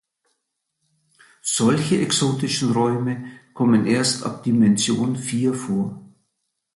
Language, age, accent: German, 70-79, Deutschland Deutsch